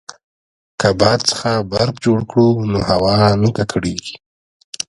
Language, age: Pashto, 19-29